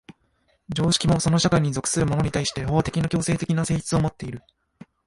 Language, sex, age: Japanese, male, 19-29